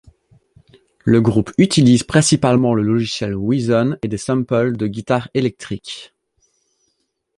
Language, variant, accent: French, Français d'Europe, Français de Belgique